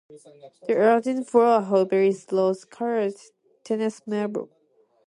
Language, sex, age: English, female, under 19